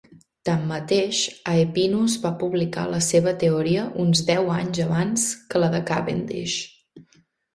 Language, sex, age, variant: Catalan, female, 19-29, Septentrional